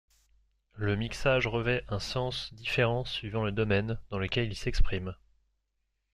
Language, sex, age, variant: French, male, 19-29, Français de métropole